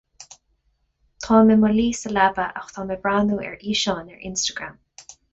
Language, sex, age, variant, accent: Irish, female, 30-39, Gaeilge Chonnacht, Cainteoir líofa, ní ó dhúchas